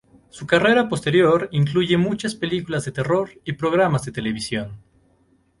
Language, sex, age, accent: Spanish, male, 19-29, México